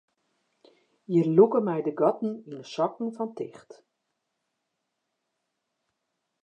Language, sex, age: Western Frisian, female, 40-49